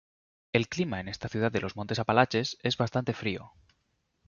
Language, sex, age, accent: Spanish, male, 30-39, España: Norte peninsular (Asturias, Castilla y León, Cantabria, País Vasco, Navarra, Aragón, La Rioja, Guadalajara, Cuenca)